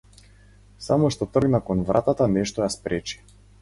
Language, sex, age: Macedonian, male, 19-29